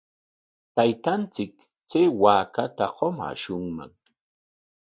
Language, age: Corongo Ancash Quechua, 50-59